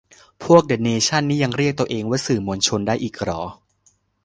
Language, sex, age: Thai, male, 19-29